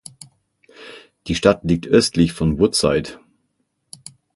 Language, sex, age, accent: German, male, 40-49, Deutschland Deutsch; Österreichisches Deutsch